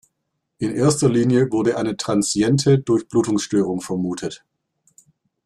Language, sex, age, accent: German, male, 40-49, Deutschland Deutsch